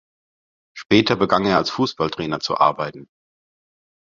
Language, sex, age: German, male, 30-39